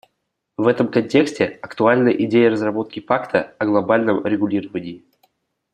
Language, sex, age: Russian, male, under 19